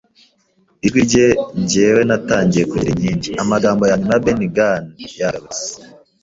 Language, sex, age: Kinyarwanda, male, 19-29